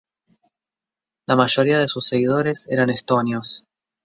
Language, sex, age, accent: Spanish, male, 19-29, Rioplatense: Argentina, Uruguay, este de Bolivia, Paraguay